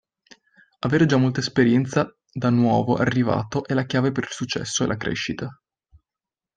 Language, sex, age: Italian, male, 19-29